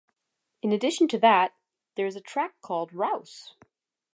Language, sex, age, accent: English, female, 30-39, United States English